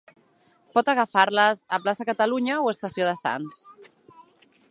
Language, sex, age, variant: Catalan, female, 40-49, Central